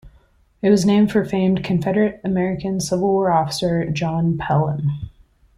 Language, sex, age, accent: English, female, 30-39, United States English